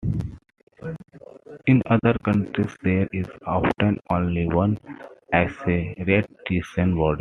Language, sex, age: English, male, 19-29